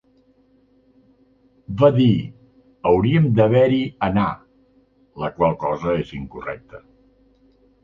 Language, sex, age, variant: Catalan, male, 60-69, Central